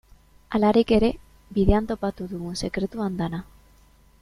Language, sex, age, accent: Basque, female, 19-29, Mendebalekoa (Araba, Bizkaia, Gipuzkoako mendebaleko herri batzuk)